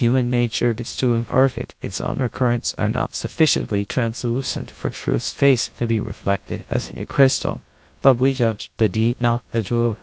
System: TTS, GlowTTS